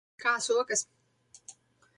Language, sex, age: Latvian, female, 40-49